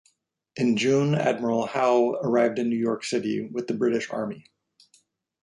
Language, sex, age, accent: English, male, 40-49, United States English